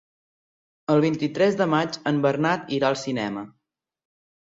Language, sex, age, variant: Catalan, male, under 19, Central